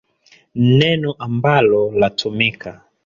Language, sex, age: Swahili, male, 30-39